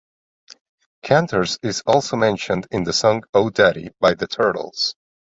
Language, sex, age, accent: English, male, 30-39, United States English